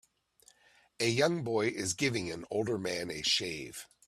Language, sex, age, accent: English, male, 50-59, United States English